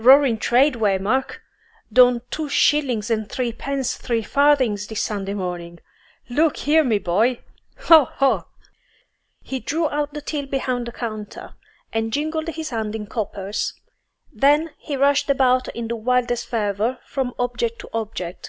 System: none